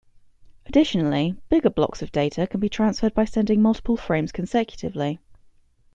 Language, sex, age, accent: English, female, 19-29, England English